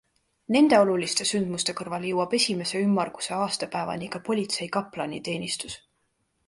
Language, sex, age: Estonian, female, 19-29